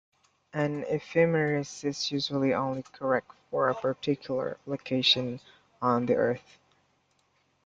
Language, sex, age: English, male, 19-29